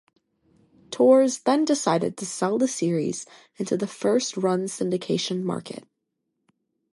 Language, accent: English, United States English